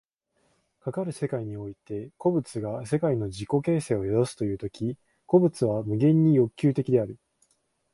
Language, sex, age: Japanese, male, 19-29